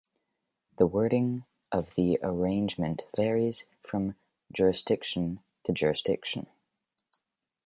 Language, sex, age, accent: English, male, under 19, Canadian English